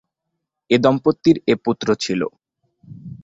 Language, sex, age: Bengali, male, 19-29